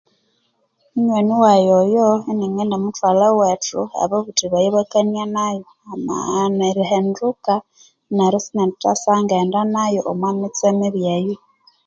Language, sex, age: Konzo, female, 30-39